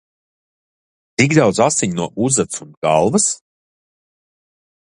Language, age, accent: Latvian, 30-39, nav